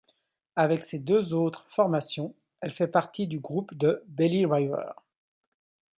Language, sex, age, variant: French, male, 50-59, Français de métropole